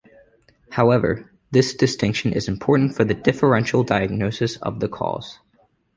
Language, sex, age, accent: English, male, 19-29, United States English